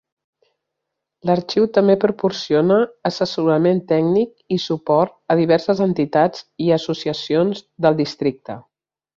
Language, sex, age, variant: Catalan, female, 50-59, Central